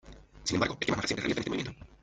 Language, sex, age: Spanish, male, 40-49